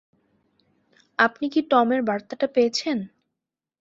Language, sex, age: Bengali, female, under 19